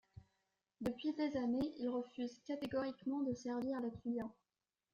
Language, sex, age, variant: French, female, under 19, Français de métropole